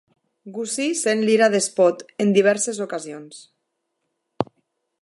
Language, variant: Catalan, Nord-Occidental